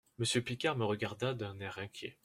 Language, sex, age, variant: French, male, under 19, Français de métropole